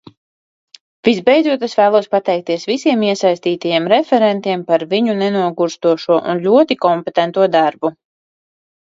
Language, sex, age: Latvian, female, 30-39